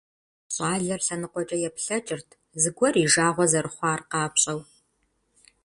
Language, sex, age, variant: Kabardian, female, 30-39, Адыгэбзэ (Къэбэрдей, Кирил, псоми зэдай)